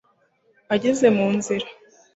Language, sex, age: Kinyarwanda, female, 19-29